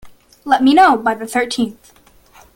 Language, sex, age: English, female, 19-29